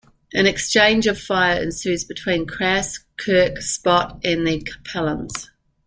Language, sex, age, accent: English, female, 60-69, New Zealand English